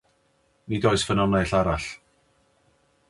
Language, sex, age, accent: Welsh, male, 40-49, Y Deyrnas Unedig Cymraeg